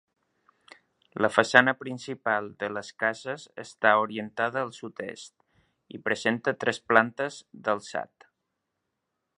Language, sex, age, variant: Catalan, male, 50-59, Balear